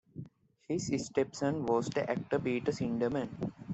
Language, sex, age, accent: English, male, 19-29, India and South Asia (India, Pakistan, Sri Lanka)